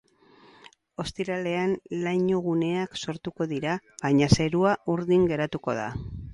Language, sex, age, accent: Basque, female, 60-69, Erdialdekoa edo Nafarra (Gipuzkoa, Nafarroa)